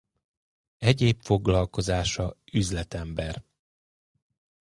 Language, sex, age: Hungarian, male, 40-49